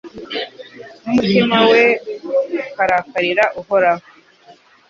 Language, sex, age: Kinyarwanda, female, 50-59